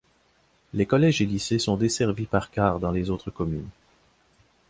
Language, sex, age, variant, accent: French, male, 30-39, Français d'Amérique du Nord, Français du Canada